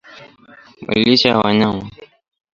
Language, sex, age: Swahili, male, 19-29